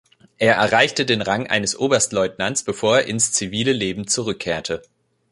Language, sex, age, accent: German, male, 19-29, Deutschland Deutsch